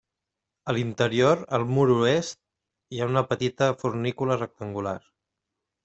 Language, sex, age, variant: Catalan, male, 30-39, Central